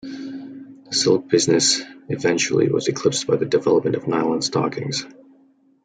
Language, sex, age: English, male, 19-29